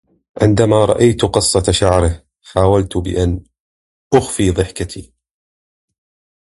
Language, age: Arabic, 19-29